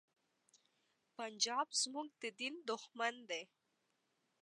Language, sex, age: Pashto, female, 19-29